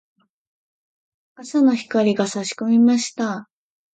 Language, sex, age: Japanese, female, 19-29